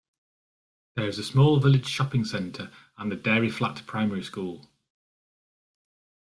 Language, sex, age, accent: English, male, 50-59, England English